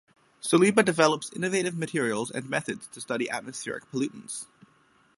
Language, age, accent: English, 19-29, United States English